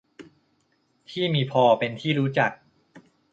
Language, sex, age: Thai, male, 30-39